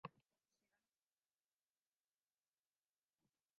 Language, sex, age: Spanish, female, 19-29